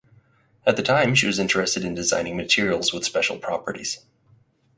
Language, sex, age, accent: English, male, 30-39, United States English